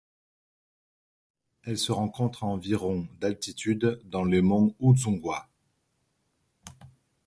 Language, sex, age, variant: French, male, 40-49, Français de métropole